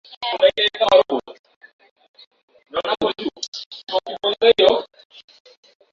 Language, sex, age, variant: Swahili, female, 19-29, Kiswahili cha Bara ya Kenya